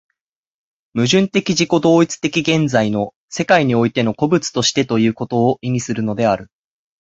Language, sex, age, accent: Japanese, male, 19-29, 標準語